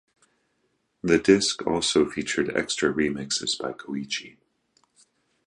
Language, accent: English, United States English